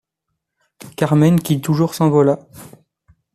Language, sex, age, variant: French, male, under 19, Français de métropole